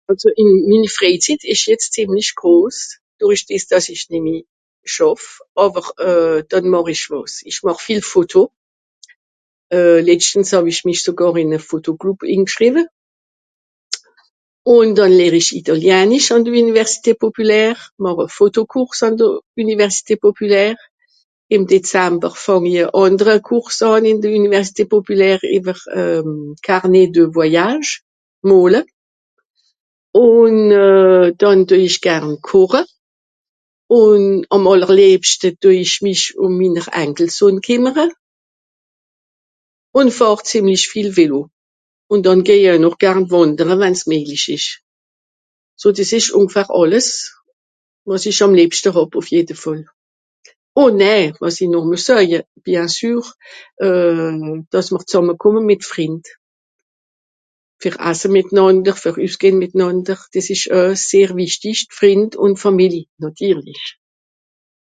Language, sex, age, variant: Swiss German, female, 60-69, Nordniederàlemmànisch (Rishoffe, Zàwere, Bùsswìller, Hawenau, Brüemt, Stroossbùri, Molse, Dàmbàch, Schlettstàtt, Pfàlzbùri usw.)